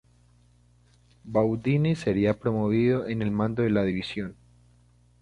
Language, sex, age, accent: Spanish, male, 19-29, Andino-Pacífico: Colombia, Perú, Ecuador, oeste de Bolivia y Venezuela andina